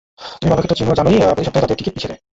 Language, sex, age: Bengali, male, 19-29